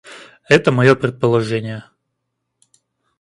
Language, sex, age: Russian, male, 30-39